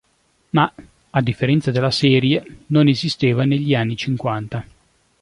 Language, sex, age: Italian, male, 40-49